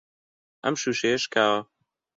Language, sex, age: Central Kurdish, male, under 19